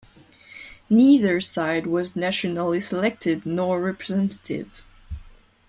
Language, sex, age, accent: English, female, 19-29, United States English